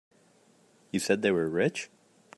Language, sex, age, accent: English, male, 19-29, United States English